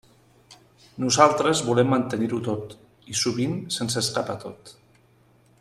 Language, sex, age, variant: Catalan, male, 40-49, Central